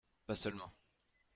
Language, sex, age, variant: French, male, 19-29, Français de métropole